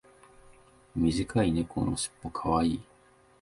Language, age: Japanese, 19-29